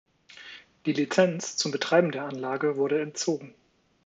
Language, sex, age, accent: German, male, 40-49, Deutschland Deutsch